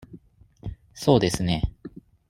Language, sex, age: Japanese, male, 30-39